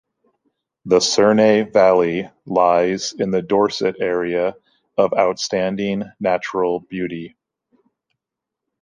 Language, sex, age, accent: English, male, 40-49, United States English